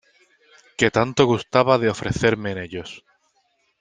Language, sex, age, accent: Spanish, male, 30-39, España: Sur peninsular (Andalucia, Extremadura, Murcia)